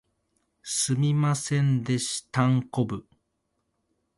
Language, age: Japanese, 40-49